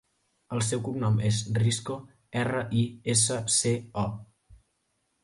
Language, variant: Catalan, Central